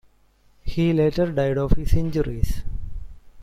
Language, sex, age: English, male, 40-49